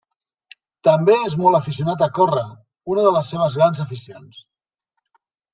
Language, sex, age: Catalan, male, 50-59